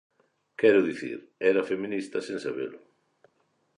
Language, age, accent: Galician, 60-69, Normativo (estándar)